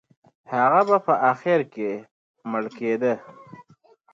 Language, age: Pashto, 30-39